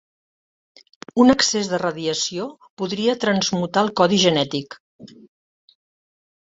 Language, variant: Catalan, Central